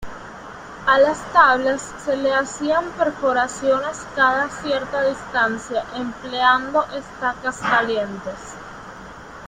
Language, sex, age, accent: Spanish, female, under 19, Caribe: Cuba, Venezuela, Puerto Rico, República Dominicana, Panamá, Colombia caribeña, México caribeño, Costa del golfo de México